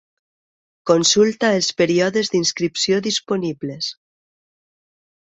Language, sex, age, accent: Catalan, female, 40-49, valencià